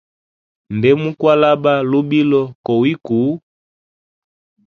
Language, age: Hemba, 19-29